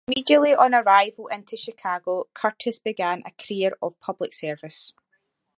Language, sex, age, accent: English, female, 40-49, Scottish English